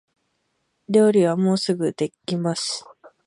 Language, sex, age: Japanese, female, 19-29